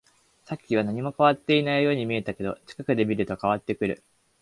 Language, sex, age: Japanese, male, under 19